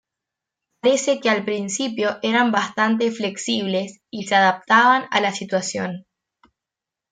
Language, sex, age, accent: Spanish, female, under 19, Rioplatense: Argentina, Uruguay, este de Bolivia, Paraguay